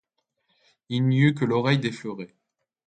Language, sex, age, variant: French, male, 19-29, Français de métropole